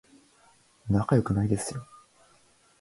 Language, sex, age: Japanese, male, under 19